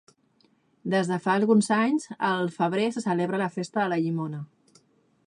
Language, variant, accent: Catalan, Central, central